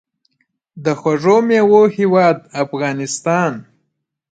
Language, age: Pashto, 19-29